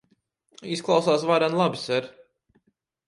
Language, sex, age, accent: Latvian, male, 30-39, Rigas